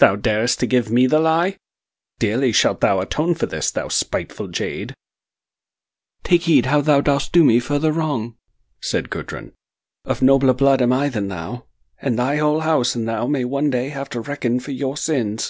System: none